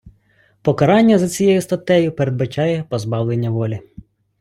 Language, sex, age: Ukrainian, male, 30-39